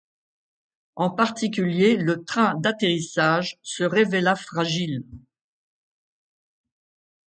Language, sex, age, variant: French, female, 60-69, Français de métropole